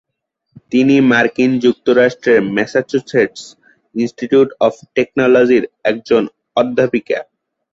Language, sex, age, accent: Bengali, male, 19-29, Native